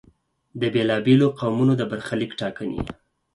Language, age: Pashto, 30-39